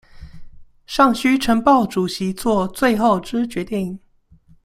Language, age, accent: Chinese, 19-29, 出生地：桃園市